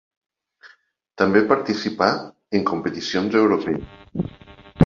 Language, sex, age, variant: Catalan, male, 50-59, Septentrional